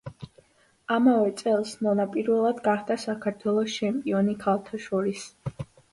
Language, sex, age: Georgian, female, under 19